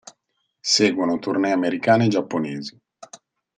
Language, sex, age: Italian, male, 40-49